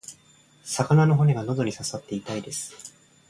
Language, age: Japanese, 19-29